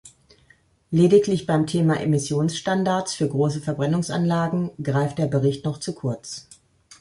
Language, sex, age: German, female, 40-49